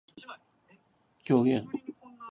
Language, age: Japanese, 19-29